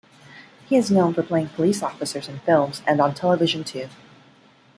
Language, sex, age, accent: English, female, 30-39, United States English